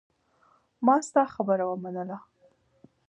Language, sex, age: Pashto, female, 19-29